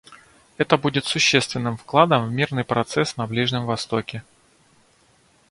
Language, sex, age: Russian, male, 30-39